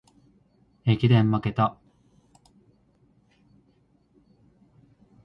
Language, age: Japanese, 19-29